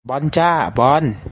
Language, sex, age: Thai, male, 19-29